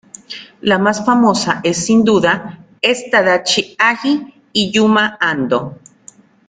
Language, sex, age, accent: Spanish, female, 30-39, México